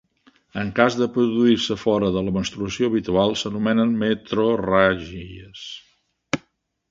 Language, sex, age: Catalan, male, 70-79